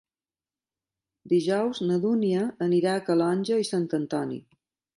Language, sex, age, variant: Catalan, female, 50-59, Balear